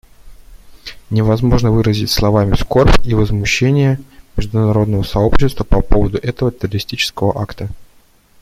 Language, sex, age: Russian, male, 30-39